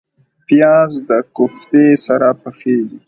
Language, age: Pashto, 19-29